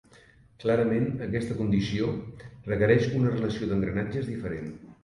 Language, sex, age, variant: Catalan, male, 50-59, Septentrional